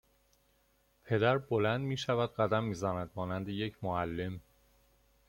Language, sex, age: Persian, male, 30-39